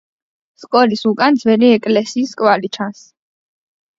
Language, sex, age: Georgian, female, under 19